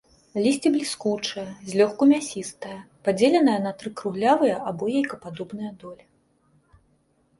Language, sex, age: Belarusian, female, 30-39